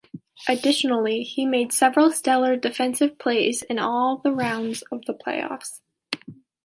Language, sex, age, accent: English, female, 19-29, United States English